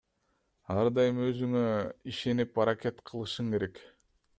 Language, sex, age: Kyrgyz, male, 19-29